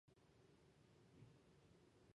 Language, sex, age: Japanese, male, 19-29